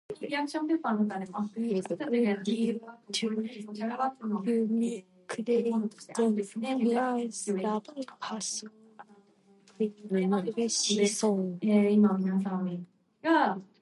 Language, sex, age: Aragonese, female, under 19